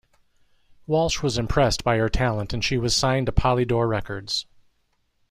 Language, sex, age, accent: English, male, 50-59, United States English